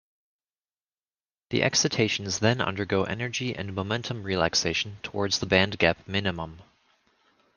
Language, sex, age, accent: English, male, 30-39, United States English